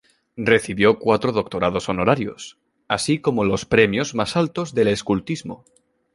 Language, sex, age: Spanish, male, 19-29